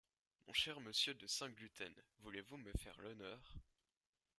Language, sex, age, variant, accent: French, male, under 19, Français d'Europe, Français de Suisse